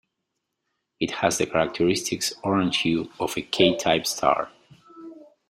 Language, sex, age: English, male, 30-39